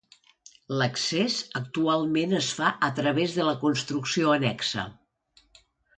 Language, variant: Catalan, Nord-Occidental